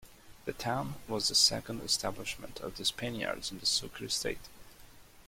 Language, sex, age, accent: English, male, 19-29, United States English